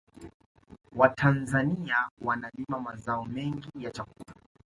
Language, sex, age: Swahili, male, 19-29